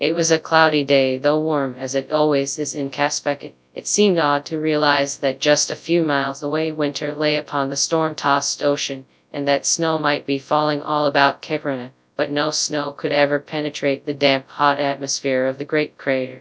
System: TTS, FastPitch